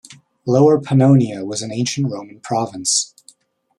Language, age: English, 19-29